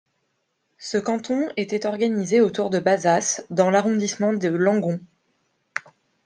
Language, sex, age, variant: French, female, 30-39, Français de métropole